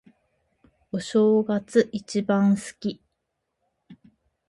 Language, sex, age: Japanese, female, 40-49